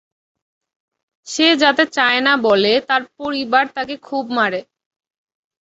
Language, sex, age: Bengali, female, 19-29